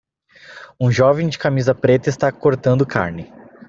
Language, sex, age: Portuguese, male, 19-29